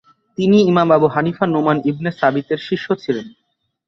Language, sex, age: Bengali, male, 19-29